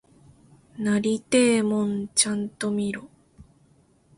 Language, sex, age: Japanese, female, 19-29